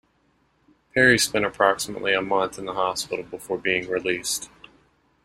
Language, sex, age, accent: English, male, 30-39, United States English